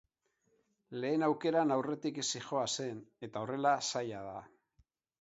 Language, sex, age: Basque, male, 50-59